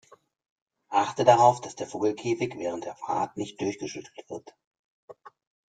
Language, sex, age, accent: German, male, 50-59, Deutschland Deutsch